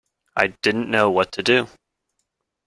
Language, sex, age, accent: English, male, 19-29, United States English